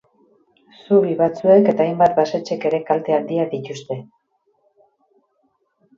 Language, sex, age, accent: Basque, female, 60-69, Erdialdekoa edo Nafarra (Gipuzkoa, Nafarroa)